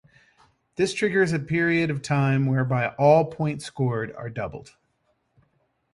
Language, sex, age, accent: English, male, 50-59, United States English